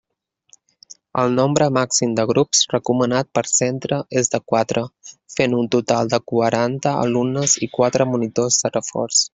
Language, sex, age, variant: Catalan, male, 19-29, Central